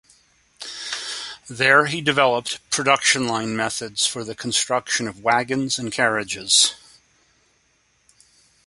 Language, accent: English, United States English